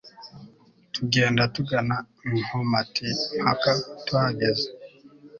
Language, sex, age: Kinyarwanda, male, 19-29